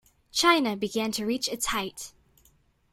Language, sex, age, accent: English, female, under 19, United States English